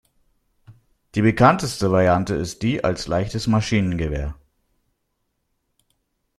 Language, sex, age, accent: German, male, 30-39, Deutschland Deutsch